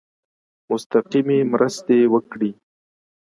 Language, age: Pashto, 30-39